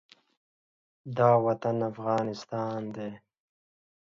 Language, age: Pashto, 19-29